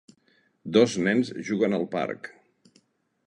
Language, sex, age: Catalan, male, 40-49